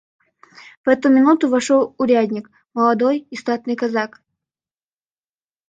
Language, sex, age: Russian, female, under 19